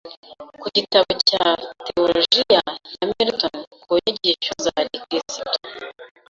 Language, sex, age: Kinyarwanda, female, 19-29